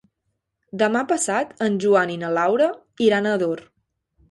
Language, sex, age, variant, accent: Catalan, female, 19-29, Central, septentrional